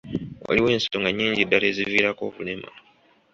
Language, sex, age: Ganda, male, 19-29